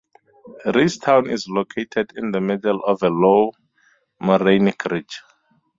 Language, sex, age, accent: English, male, 30-39, Southern African (South Africa, Zimbabwe, Namibia)